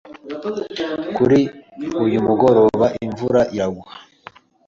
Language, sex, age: Kinyarwanda, male, 19-29